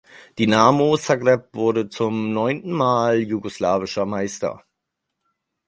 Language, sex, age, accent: German, male, 30-39, Deutschland Deutsch